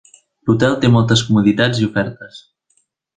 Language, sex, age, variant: Catalan, male, 19-29, Central